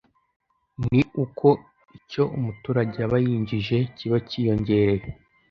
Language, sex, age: Kinyarwanda, male, under 19